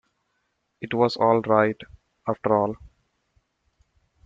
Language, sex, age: English, male, 30-39